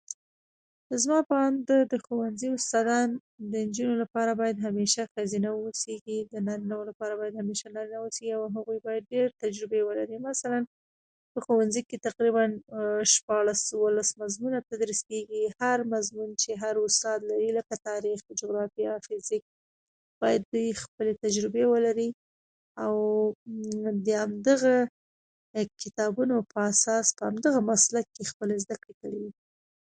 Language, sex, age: Pashto, female, 19-29